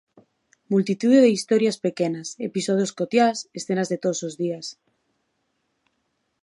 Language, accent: Galician, Normativo (estándar)